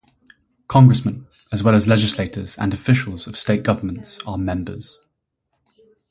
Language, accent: English, England English